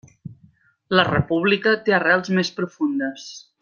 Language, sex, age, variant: Catalan, female, 50-59, Central